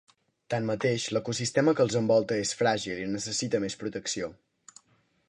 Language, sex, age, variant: Catalan, male, 19-29, Central